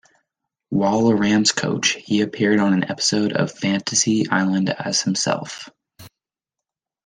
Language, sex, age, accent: English, male, under 19, United States English